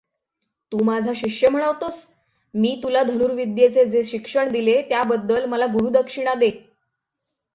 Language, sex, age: Marathi, female, 19-29